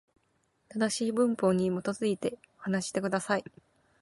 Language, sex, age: Japanese, female, 30-39